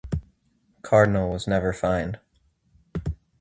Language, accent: English, United States English